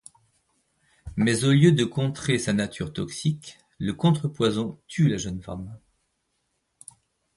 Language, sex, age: French, male, 50-59